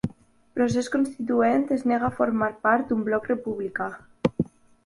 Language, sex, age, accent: Catalan, female, 19-29, valencià